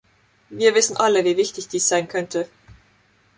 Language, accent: German, Deutschland Deutsch